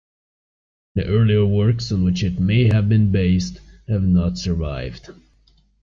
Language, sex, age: English, male, 19-29